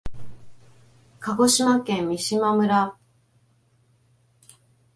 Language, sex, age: Japanese, female, 50-59